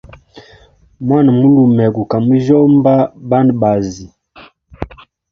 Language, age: Hemba, 19-29